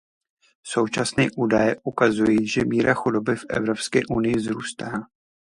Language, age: Czech, 40-49